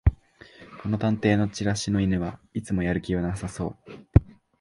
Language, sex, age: Japanese, male, 19-29